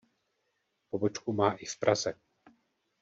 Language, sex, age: Czech, male, 40-49